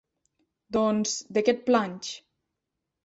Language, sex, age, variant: Catalan, female, 19-29, Nord-Occidental